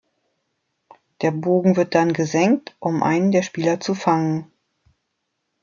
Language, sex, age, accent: German, female, 40-49, Deutschland Deutsch